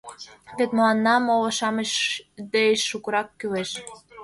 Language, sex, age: Mari, female, 19-29